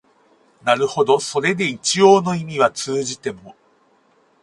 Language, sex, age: Japanese, male, 40-49